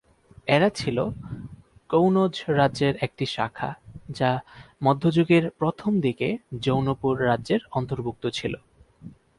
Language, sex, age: Bengali, male, 19-29